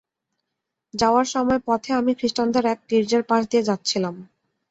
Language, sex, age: Bengali, female, 19-29